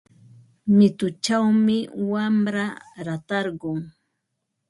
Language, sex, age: Ambo-Pasco Quechua, female, 60-69